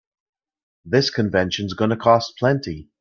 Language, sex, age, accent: English, male, 40-49, Canadian English